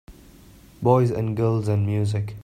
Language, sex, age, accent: English, male, 19-29, India and South Asia (India, Pakistan, Sri Lanka)